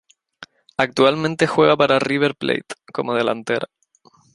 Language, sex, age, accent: Spanish, male, 19-29, España: Islas Canarias